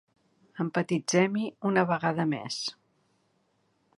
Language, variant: Catalan, Central